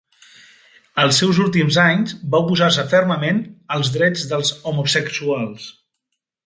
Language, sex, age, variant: Catalan, male, 50-59, Central